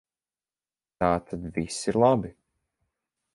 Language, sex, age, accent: Latvian, male, 19-29, Riga